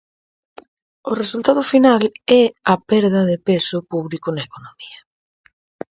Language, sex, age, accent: Galician, female, 30-39, Central (gheada); Normativo (estándar)